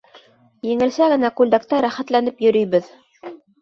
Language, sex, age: Bashkir, female, 30-39